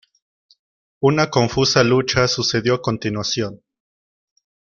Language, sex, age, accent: Spanish, male, 19-29, México